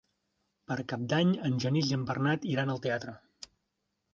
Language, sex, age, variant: Catalan, male, 30-39, Central